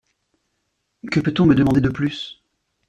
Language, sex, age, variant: French, male, 40-49, Français de métropole